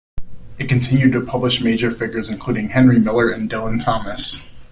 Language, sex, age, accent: English, male, 30-39, United States English